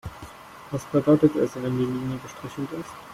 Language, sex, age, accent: German, male, 19-29, Schweizerdeutsch